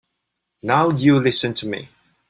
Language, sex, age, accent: English, male, 30-39, Malaysian English